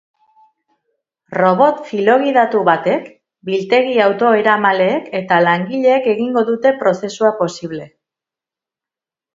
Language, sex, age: Basque, male, 30-39